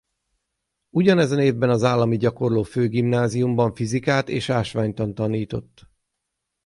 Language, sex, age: Hungarian, male, 40-49